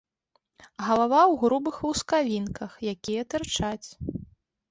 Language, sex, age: Belarusian, female, 30-39